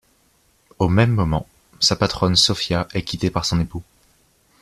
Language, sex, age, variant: French, male, 19-29, Français de métropole